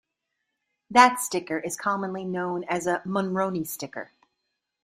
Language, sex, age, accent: English, female, 40-49, United States English